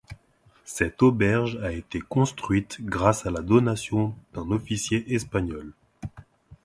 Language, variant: French, Français de métropole